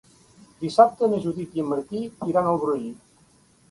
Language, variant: Catalan, Central